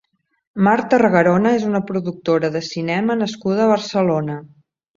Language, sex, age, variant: Catalan, female, 50-59, Central